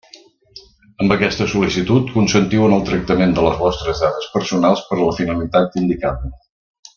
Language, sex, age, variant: Catalan, male, 70-79, Central